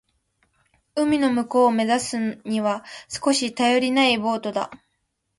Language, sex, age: Japanese, female, 19-29